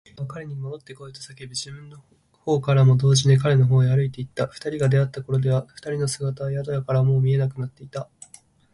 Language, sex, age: Japanese, male, under 19